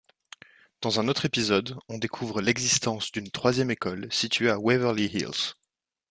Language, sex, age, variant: French, male, 19-29, Français de métropole